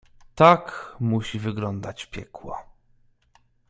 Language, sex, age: Polish, male, 30-39